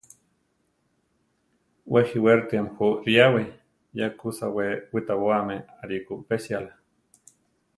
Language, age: Central Tarahumara, 30-39